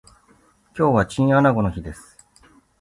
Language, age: Japanese, 40-49